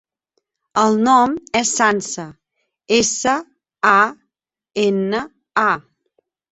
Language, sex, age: Catalan, female, 40-49